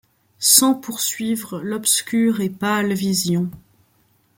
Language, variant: French, Français de métropole